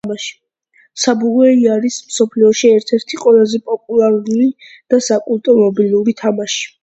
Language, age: Georgian, under 19